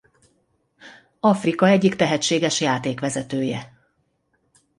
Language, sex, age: Hungarian, female, 50-59